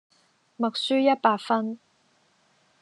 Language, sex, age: Cantonese, female, 19-29